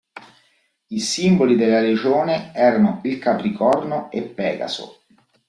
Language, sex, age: Italian, male, 40-49